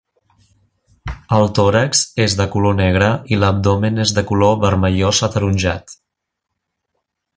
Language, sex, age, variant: Catalan, male, 19-29, Central